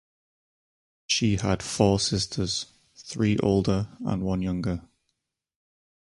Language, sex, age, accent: English, male, 30-39, England English